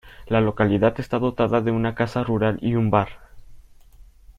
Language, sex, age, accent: Spanish, male, under 19, México